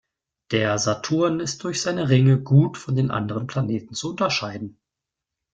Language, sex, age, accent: German, male, 30-39, Deutschland Deutsch